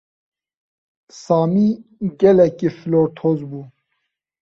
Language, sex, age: Kurdish, male, 19-29